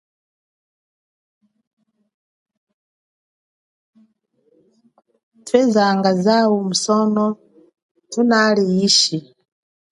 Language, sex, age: Chokwe, female, 40-49